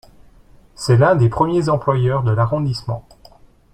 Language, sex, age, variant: French, male, 40-49, Français de métropole